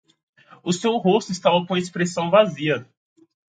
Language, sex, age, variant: Portuguese, male, 19-29, Portuguese (Brasil)